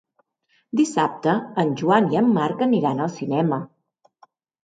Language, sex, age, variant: Catalan, female, 40-49, Central